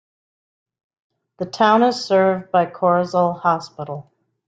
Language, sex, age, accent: English, female, 50-59, United States English